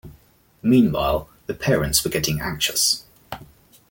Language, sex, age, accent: English, male, 40-49, England English